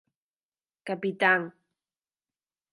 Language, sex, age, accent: Galician, female, 19-29, Central (sen gheada)